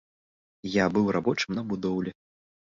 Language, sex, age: Belarusian, male, 19-29